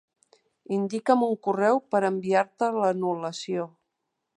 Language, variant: Catalan, Central